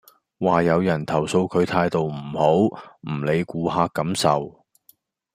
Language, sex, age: Cantonese, male, 40-49